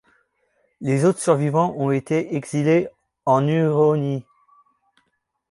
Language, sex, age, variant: French, male, 19-29, Français de métropole